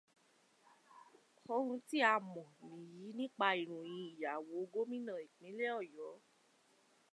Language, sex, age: Yoruba, female, 19-29